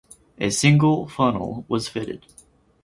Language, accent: English, United States English